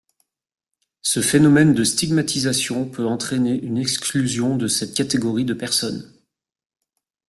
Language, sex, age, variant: French, male, 40-49, Français de métropole